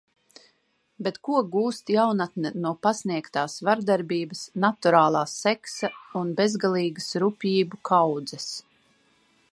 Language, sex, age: Latvian, female, 40-49